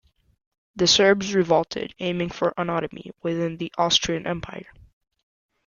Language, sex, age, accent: English, male, under 19, United States English